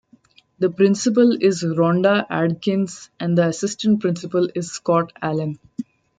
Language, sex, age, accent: English, female, 19-29, India and South Asia (India, Pakistan, Sri Lanka)